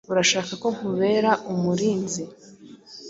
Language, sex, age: Kinyarwanda, female, 19-29